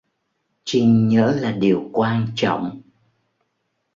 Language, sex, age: Vietnamese, male, 60-69